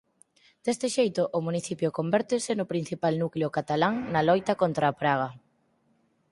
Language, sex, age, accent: Galician, female, 19-29, Normativo (estándar)